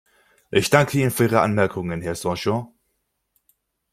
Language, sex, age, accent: German, male, 19-29, Deutschland Deutsch